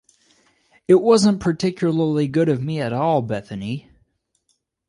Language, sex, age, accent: English, male, 19-29, United States English